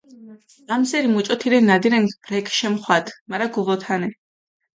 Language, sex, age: Mingrelian, female, 19-29